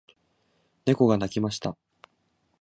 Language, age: Japanese, under 19